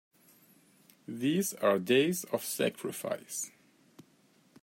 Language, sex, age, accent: English, male, 19-29, Canadian English